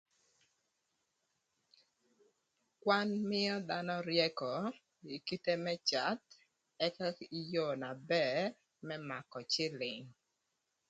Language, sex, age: Thur, female, 30-39